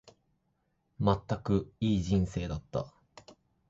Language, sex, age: Japanese, male, 19-29